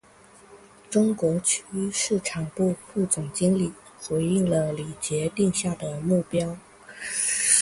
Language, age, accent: Chinese, under 19, 出生地：福建省